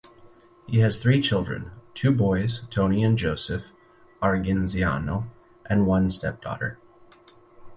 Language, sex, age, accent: English, male, 30-39, United States English